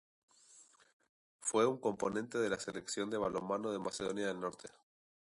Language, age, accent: Spanish, 19-29, España: Islas Canarias; Rioplatense: Argentina, Uruguay, este de Bolivia, Paraguay